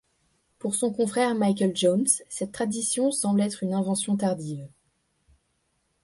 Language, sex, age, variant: French, female, 19-29, Français de métropole